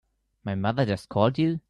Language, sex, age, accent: English, male, under 19, England English